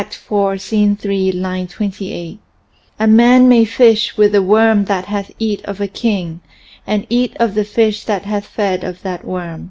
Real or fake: real